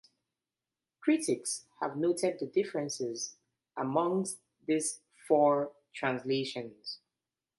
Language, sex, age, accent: English, female, 30-39, England English